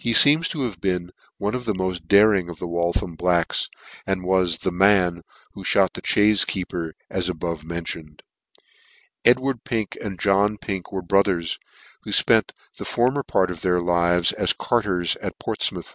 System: none